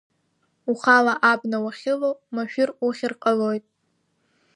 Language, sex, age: Abkhazian, female, under 19